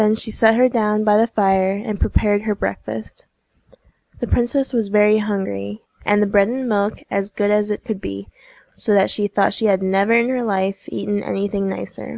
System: none